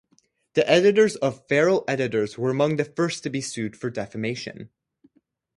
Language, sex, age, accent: English, male, under 19, United States English